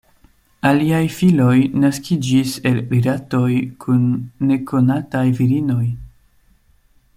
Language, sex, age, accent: Esperanto, male, 19-29, Internacia